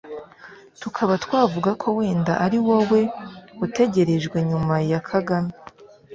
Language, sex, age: Kinyarwanda, female, 19-29